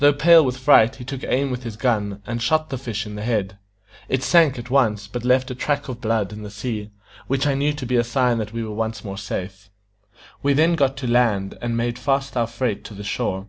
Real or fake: real